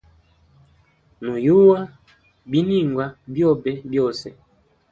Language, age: Hemba, 19-29